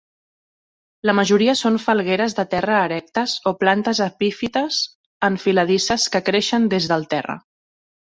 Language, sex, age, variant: Catalan, female, 19-29, Central